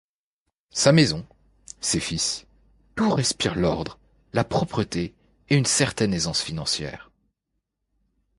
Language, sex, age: French, male, 19-29